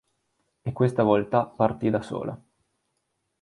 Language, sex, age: Italian, male, 19-29